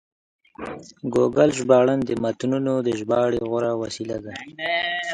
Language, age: Pashto, 19-29